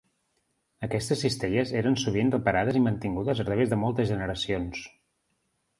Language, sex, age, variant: Catalan, male, 40-49, Central